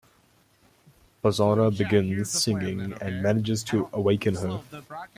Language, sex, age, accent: English, male, 19-29, Southern African (South Africa, Zimbabwe, Namibia)